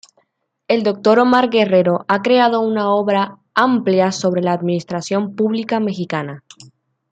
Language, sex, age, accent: Spanish, female, 19-29, América central